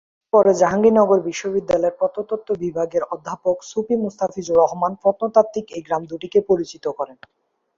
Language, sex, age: Bengali, male, under 19